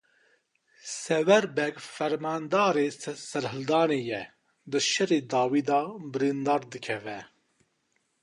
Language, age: Kurdish, 50-59